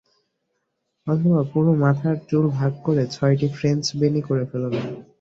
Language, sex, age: Bengali, male, under 19